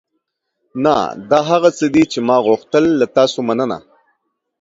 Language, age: Pashto, 30-39